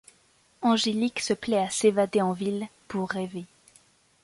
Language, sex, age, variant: French, female, 19-29, Français de métropole